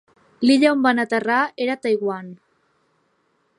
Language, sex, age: Catalan, female, 19-29